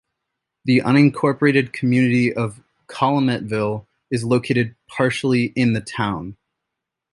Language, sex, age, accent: English, male, 19-29, United States English